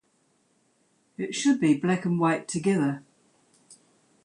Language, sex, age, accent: English, female, 70-79, New Zealand English